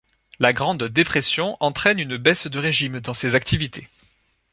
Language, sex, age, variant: French, male, 30-39, Français de métropole